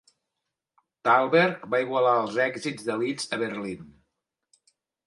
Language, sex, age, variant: Catalan, male, 60-69, Central